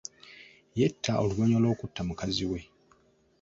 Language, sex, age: Ganda, male, 19-29